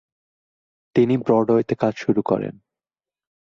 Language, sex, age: Bengali, male, 19-29